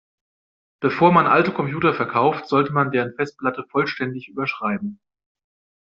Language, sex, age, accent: German, male, 30-39, Deutschland Deutsch